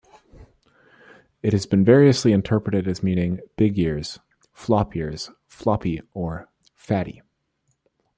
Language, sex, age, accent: English, male, 19-29, United States English